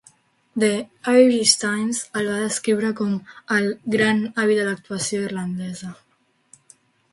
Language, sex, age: Catalan, female, under 19